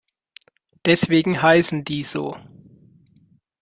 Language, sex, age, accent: German, male, 30-39, Deutschland Deutsch